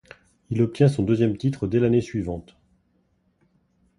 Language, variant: French, Français de métropole